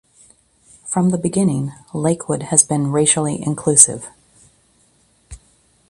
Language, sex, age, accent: English, female, 50-59, United States English